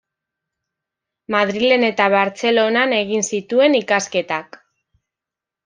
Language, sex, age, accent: Basque, female, 19-29, Mendebalekoa (Araba, Bizkaia, Gipuzkoako mendebaleko herri batzuk)